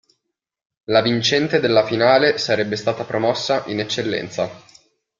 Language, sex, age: Italian, male, 19-29